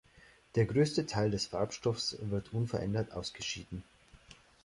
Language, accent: German, Österreichisches Deutsch